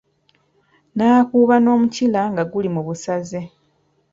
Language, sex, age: Ganda, female, 30-39